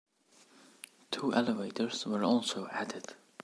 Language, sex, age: English, male, 19-29